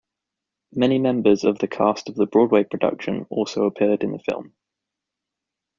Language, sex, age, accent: English, male, 19-29, England English